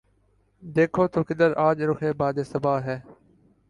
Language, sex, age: Urdu, male, 19-29